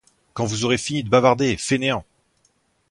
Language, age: French, 30-39